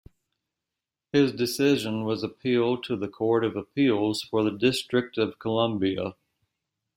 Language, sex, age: English, male, 50-59